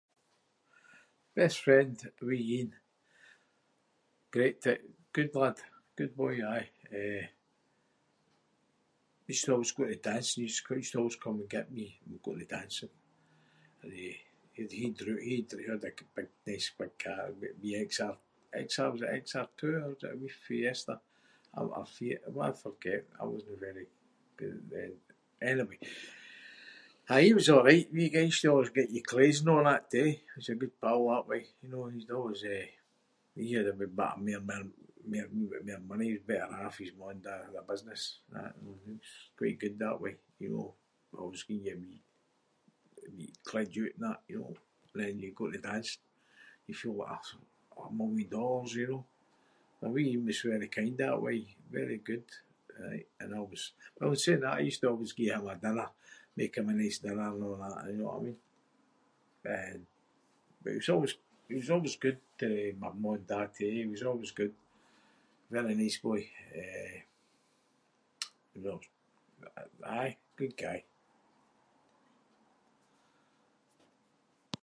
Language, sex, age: Scots, male, 60-69